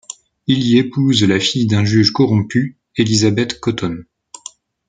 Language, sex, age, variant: French, male, 19-29, Français de métropole